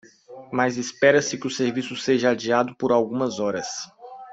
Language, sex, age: Portuguese, male, 19-29